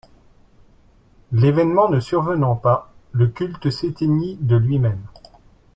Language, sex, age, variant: French, male, 40-49, Français de métropole